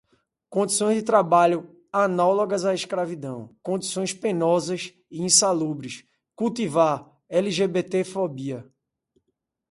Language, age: Portuguese, 40-49